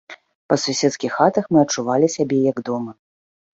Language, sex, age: Belarusian, female, 30-39